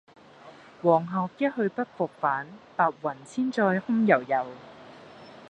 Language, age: Cantonese, 19-29